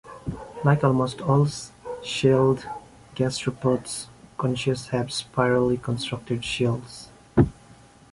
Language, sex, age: English, male, 19-29